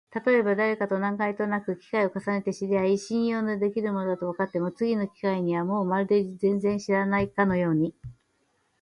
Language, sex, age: Japanese, female, 19-29